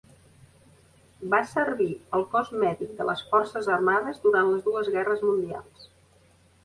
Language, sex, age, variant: Catalan, female, 50-59, Central